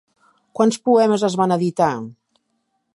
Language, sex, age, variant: Catalan, female, 50-59, Central